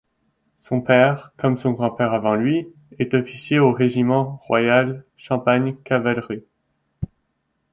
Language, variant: French, Français de métropole